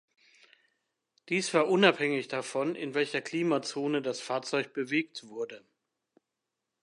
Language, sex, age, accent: German, male, 60-69, Deutschland Deutsch